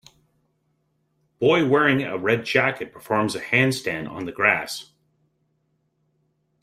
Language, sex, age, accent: English, male, 30-39, Canadian English